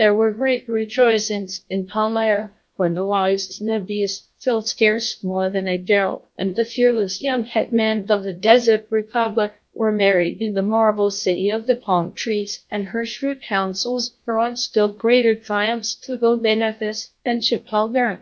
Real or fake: fake